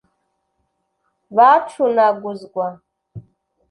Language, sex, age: Kinyarwanda, female, 19-29